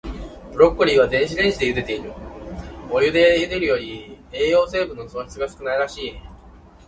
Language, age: Japanese, 19-29